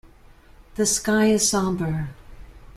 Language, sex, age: English, female, 40-49